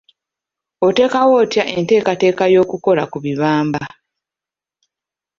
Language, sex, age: Ganda, female, 30-39